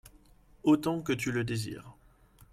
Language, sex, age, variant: French, male, 30-39, Français de métropole